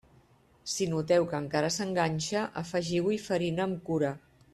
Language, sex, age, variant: Catalan, female, 50-59, Central